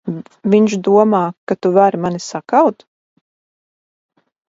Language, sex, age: Latvian, female, 40-49